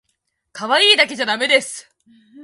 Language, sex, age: Japanese, female, 19-29